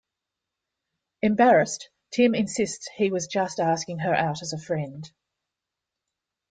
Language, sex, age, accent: English, female, 50-59, Australian English